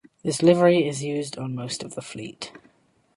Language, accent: English, England English